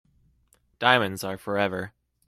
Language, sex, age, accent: English, male, 19-29, United States English